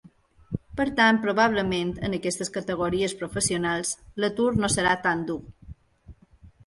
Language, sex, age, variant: Catalan, female, 30-39, Balear